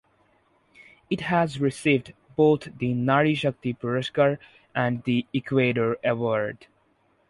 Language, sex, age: English, male, under 19